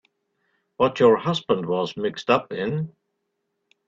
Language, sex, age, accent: English, male, 60-69, England English